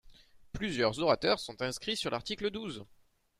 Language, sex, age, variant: French, male, 30-39, Français de métropole